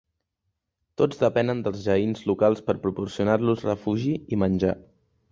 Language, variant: Catalan, Central